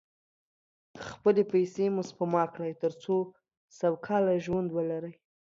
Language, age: Pashto, 19-29